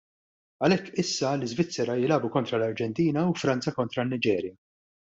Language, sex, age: Maltese, male, 40-49